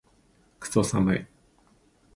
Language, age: Japanese, 40-49